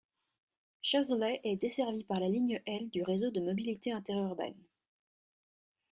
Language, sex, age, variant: French, female, 19-29, Français de métropole